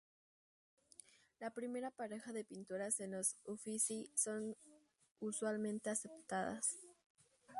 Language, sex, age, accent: Spanish, female, under 19, México